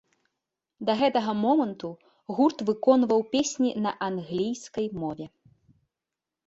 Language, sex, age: Belarusian, female, 19-29